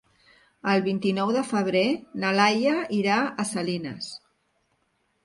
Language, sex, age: Catalan, female, 60-69